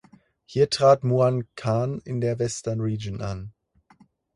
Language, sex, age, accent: German, male, 19-29, Deutschland Deutsch